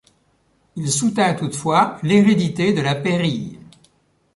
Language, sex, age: French, male, 70-79